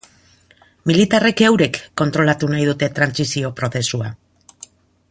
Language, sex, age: Basque, female, 50-59